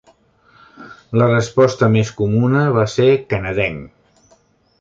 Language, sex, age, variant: Catalan, male, 60-69, Central